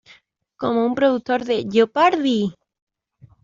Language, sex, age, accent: Spanish, female, 19-29, España: Sur peninsular (Andalucia, Extremadura, Murcia)